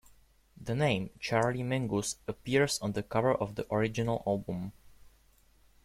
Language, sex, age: English, male, under 19